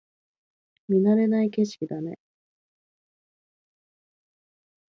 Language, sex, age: Japanese, female, 30-39